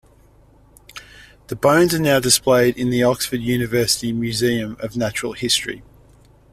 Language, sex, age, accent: English, male, 30-39, Australian English